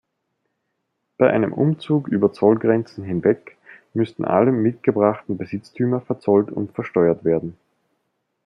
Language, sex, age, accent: German, male, 19-29, Österreichisches Deutsch